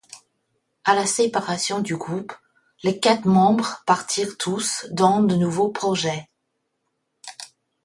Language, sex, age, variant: French, female, 50-59, Français de métropole